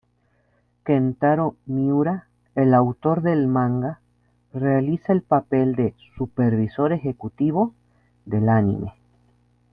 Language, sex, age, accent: Spanish, male, 19-29, México